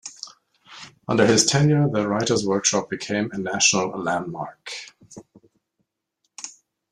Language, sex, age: English, male, 50-59